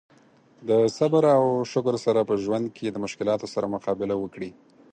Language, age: Pashto, 19-29